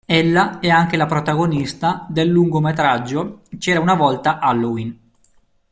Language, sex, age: Italian, male, 30-39